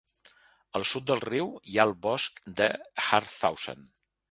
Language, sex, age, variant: Catalan, male, 50-59, Central